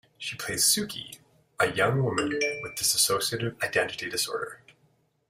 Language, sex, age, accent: English, male, 30-39, Canadian English